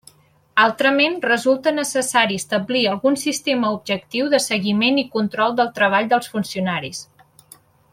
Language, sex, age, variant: Catalan, female, 19-29, Central